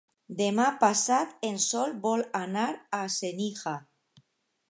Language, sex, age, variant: Catalan, female, under 19, Alacantí